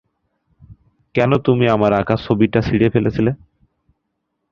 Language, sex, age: Bengali, male, 19-29